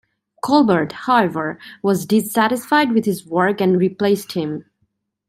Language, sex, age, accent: English, female, 19-29, England English